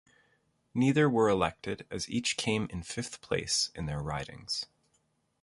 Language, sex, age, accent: English, male, 30-39, Canadian English